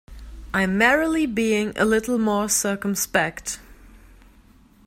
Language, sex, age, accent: English, female, 19-29, England English